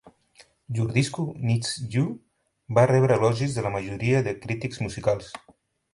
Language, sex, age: Catalan, male, 40-49